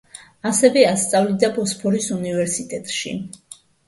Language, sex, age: Georgian, female, 50-59